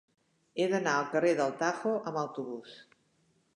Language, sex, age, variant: Catalan, female, 70-79, Central